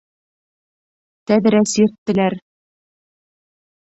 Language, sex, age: Bashkir, female, 30-39